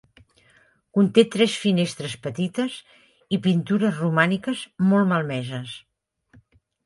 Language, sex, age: Catalan, female, 60-69